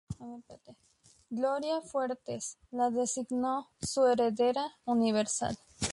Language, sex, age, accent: Spanish, female, 19-29, México